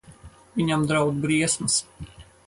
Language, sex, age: Latvian, female, 50-59